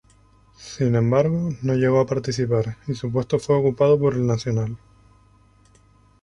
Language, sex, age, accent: Spanish, male, 19-29, España: Islas Canarias